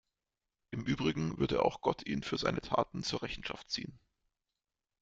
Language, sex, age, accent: German, male, 30-39, Deutschland Deutsch